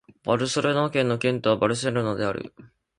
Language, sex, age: Japanese, male, 19-29